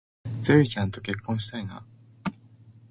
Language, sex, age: Japanese, male, 19-29